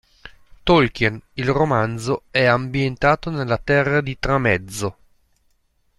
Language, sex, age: Italian, male, 40-49